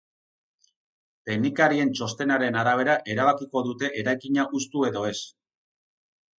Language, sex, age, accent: Basque, male, 50-59, Mendebalekoa (Araba, Bizkaia, Gipuzkoako mendebaleko herri batzuk)